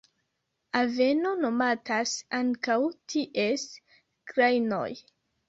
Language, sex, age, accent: Esperanto, female, 19-29, Internacia